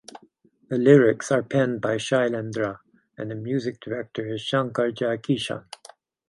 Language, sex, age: English, male, 70-79